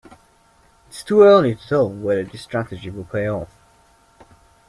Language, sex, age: English, male, 19-29